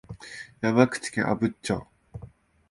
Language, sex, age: Japanese, male, 19-29